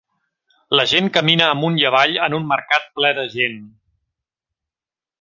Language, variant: Catalan, Central